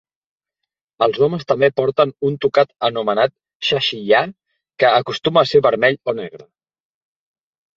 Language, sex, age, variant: Catalan, male, 30-39, Central